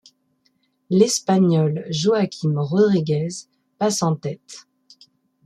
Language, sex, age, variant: French, female, 19-29, Français de métropole